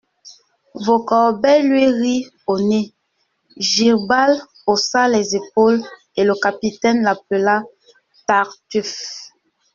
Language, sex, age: French, female, 19-29